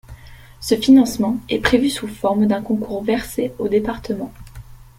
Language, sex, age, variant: French, female, under 19, Français de métropole